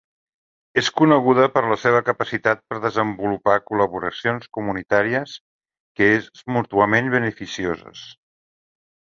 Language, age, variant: Catalan, 60-69, Central